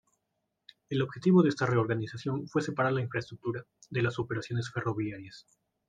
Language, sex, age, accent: Spanish, male, 19-29, México